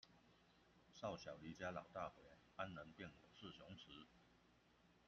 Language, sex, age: Chinese, male, 40-49